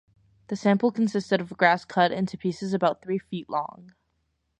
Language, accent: English, United States English